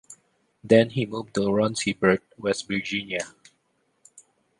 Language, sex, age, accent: English, male, 40-49, Filipino